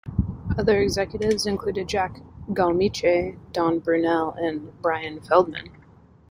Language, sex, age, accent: English, female, 30-39, United States English